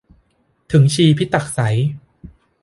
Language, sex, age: Thai, male, 19-29